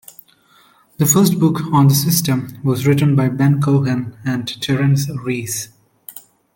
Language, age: English, 30-39